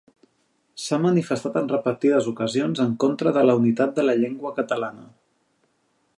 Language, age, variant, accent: Catalan, 30-39, Central, central